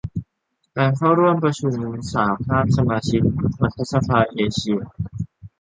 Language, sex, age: Thai, male, under 19